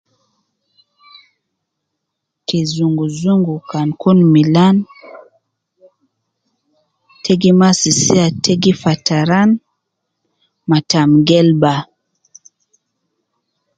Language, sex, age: Nubi, female, 30-39